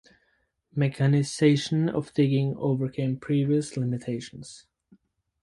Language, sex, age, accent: English, male, under 19, United States English